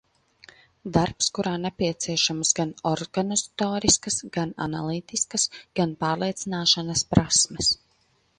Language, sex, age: Latvian, female, 19-29